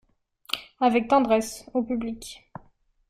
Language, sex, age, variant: French, female, 30-39, Français de métropole